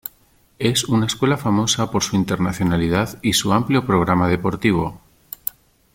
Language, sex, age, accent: Spanish, male, 60-69, España: Centro-Sur peninsular (Madrid, Toledo, Castilla-La Mancha)